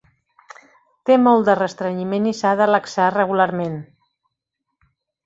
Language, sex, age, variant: Catalan, female, 50-59, Central